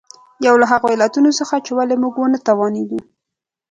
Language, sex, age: Pashto, female, 19-29